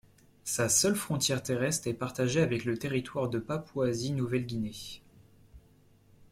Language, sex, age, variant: French, male, 19-29, Français de métropole